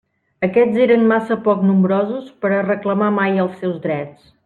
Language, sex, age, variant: Catalan, female, 30-39, Central